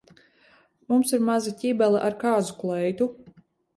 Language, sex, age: Latvian, female, 19-29